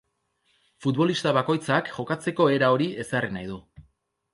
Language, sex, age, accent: Basque, male, 30-39, Erdialdekoa edo Nafarra (Gipuzkoa, Nafarroa)